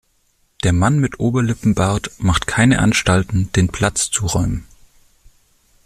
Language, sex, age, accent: German, male, 19-29, Deutschland Deutsch